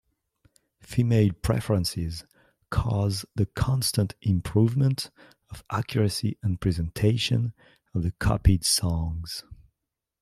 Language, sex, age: English, male, 40-49